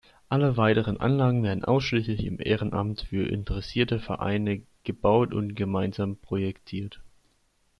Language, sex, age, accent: German, male, 19-29, Deutschland Deutsch